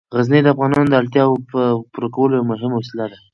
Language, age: Pashto, 19-29